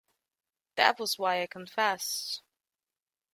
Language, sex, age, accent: English, female, 19-29, Welsh English